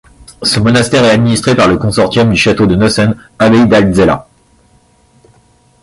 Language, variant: French, Français de métropole